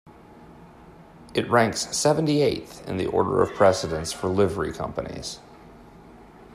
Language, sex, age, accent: English, male, 30-39, United States English